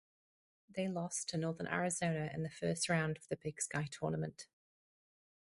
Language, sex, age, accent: English, female, 30-39, England English